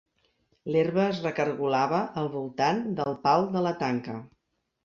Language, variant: Catalan, Central